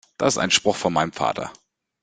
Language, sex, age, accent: German, male, 30-39, Deutschland Deutsch